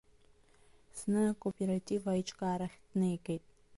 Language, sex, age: Abkhazian, female, under 19